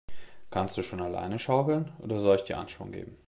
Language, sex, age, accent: German, male, 30-39, Deutschland Deutsch